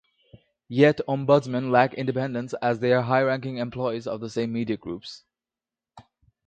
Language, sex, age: English, male, 19-29